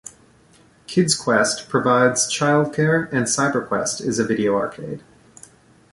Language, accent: English, United States English